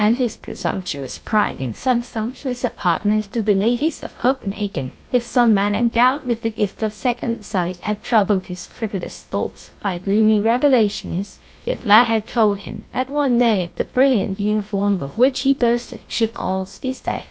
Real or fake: fake